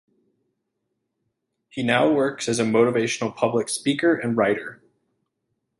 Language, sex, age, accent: English, male, 30-39, United States English